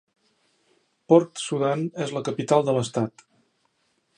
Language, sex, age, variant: Catalan, male, 40-49, Central